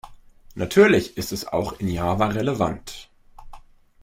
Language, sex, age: German, male, 30-39